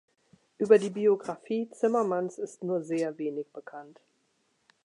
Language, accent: German, Deutschland Deutsch